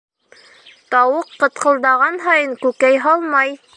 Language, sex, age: Bashkir, female, 30-39